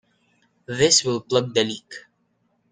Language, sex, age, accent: English, male, 19-29, Filipino